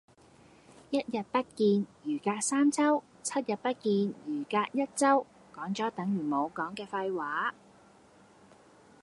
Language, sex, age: Cantonese, female, 30-39